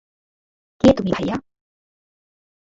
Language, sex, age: Bengali, female, 19-29